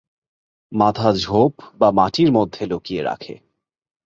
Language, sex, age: Bengali, male, 19-29